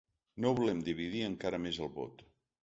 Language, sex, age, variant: Catalan, male, 60-69, Central